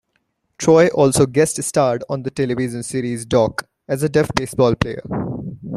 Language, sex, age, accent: English, male, 19-29, India and South Asia (India, Pakistan, Sri Lanka)